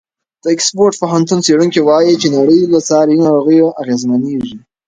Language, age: Pashto, 19-29